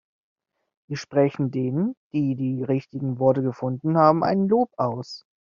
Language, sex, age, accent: German, male, 19-29, Deutschland Deutsch